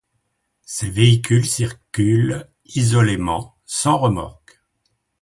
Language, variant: French, Français de métropole